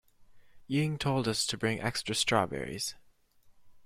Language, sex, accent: English, male, United States English